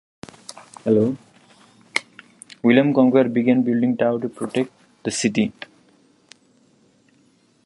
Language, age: English, 30-39